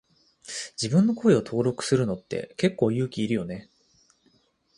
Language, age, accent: Japanese, 19-29, 標準語